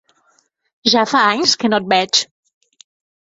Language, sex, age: Catalan, female, 30-39